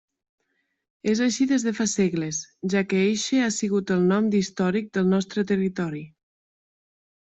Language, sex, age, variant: Catalan, female, 30-39, Central